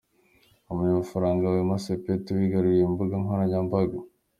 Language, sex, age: Kinyarwanda, male, under 19